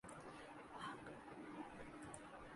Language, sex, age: Urdu, female, 19-29